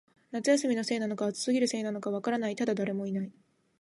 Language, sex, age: Japanese, female, 19-29